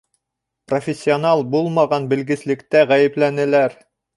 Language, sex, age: Bashkir, male, 30-39